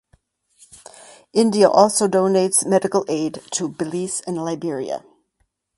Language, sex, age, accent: English, female, 60-69, United States English